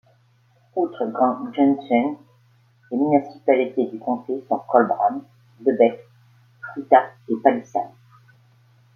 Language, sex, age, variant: French, female, 50-59, Français de métropole